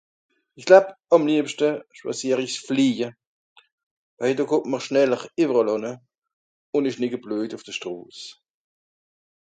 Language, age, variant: Swiss German, 40-49, Nordniederàlemmànisch (Rishoffe, Zàwere, Bùsswìller, Hawenau, Brüemt, Stroossbùri, Molse, Dàmbàch, Schlettstàtt, Pfàlzbùri usw.)